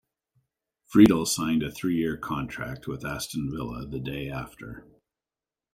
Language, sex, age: English, male, 40-49